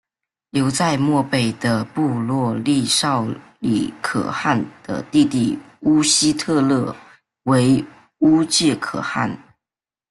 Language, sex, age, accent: Chinese, male, under 19, 出生地：湖南省